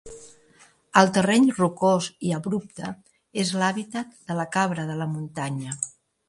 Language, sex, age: Catalan, female, 60-69